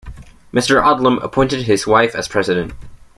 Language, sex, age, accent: English, male, under 19, United States English